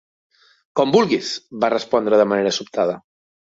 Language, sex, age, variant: Catalan, male, 30-39, Central